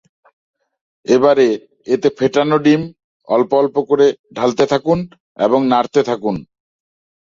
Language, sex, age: Bengali, male, 40-49